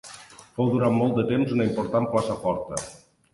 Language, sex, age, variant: Catalan, male, 40-49, Nord-Occidental